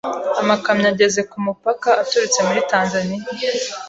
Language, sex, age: Kinyarwanda, female, 19-29